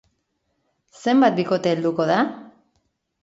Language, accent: Basque, Erdialdekoa edo Nafarra (Gipuzkoa, Nafarroa)